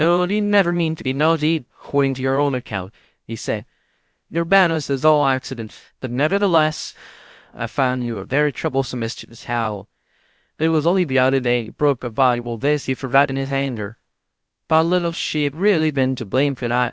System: TTS, VITS